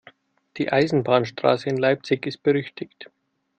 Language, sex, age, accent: German, male, 30-39, Deutschland Deutsch